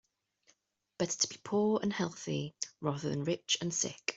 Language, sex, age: English, female, 30-39